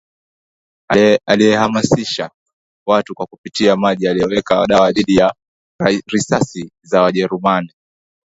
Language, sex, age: Swahili, male, 19-29